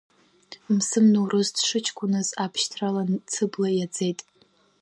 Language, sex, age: Abkhazian, female, under 19